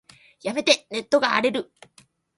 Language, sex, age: Japanese, female, 19-29